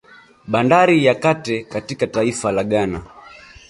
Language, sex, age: Swahili, male, 30-39